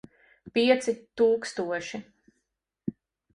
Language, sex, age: Latvian, female, 40-49